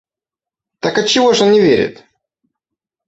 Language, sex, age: Russian, male, under 19